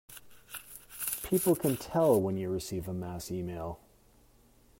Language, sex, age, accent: English, male, 30-39, Canadian English